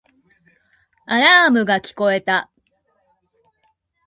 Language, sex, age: Japanese, female, 40-49